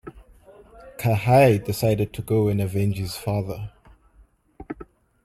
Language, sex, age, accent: English, male, 19-29, Southern African (South Africa, Zimbabwe, Namibia)